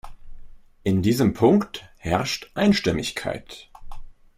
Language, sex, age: German, male, 30-39